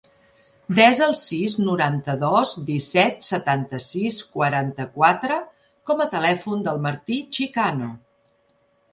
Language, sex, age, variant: Catalan, female, 50-59, Central